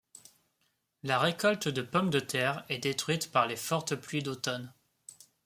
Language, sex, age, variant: French, male, 19-29, Français de métropole